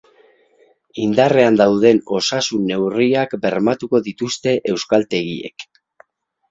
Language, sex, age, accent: Basque, male, 40-49, Mendebalekoa (Araba, Bizkaia, Gipuzkoako mendebaleko herri batzuk)